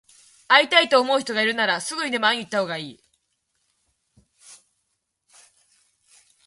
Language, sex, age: Japanese, female, 19-29